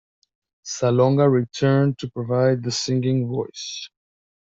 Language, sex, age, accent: English, male, 19-29, United States English